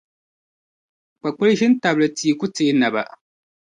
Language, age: Dagbani, 19-29